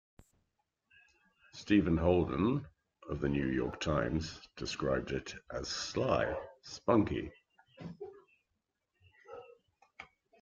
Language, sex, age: English, male, 60-69